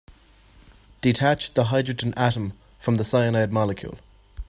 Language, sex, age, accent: English, male, 19-29, Irish English